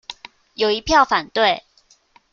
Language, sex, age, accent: Chinese, female, 19-29, 出生地：新北市